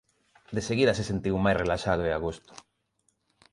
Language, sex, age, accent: Galician, male, 30-39, Normativo (estándar)